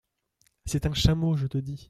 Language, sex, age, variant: French, male, under 19, Français de métropole